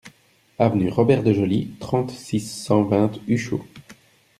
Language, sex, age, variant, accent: French, male, 30-39, Français d'Europe, Français de Belgique